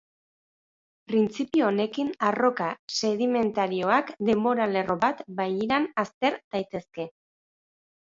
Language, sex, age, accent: Basque, female, 30-39, Batua